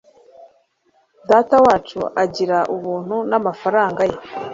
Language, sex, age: Kinyarwanda, female, 30-39